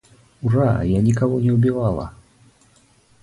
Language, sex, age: Russian, male, 40-49